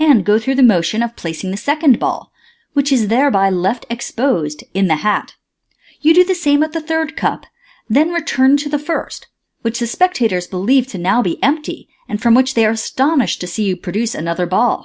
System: none